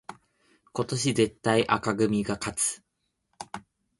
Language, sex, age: Japanese, male, 19-29